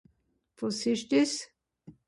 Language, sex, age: Swiss German, female, 60-69